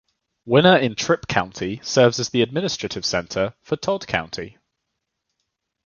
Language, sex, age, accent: English, male, 19-29, England English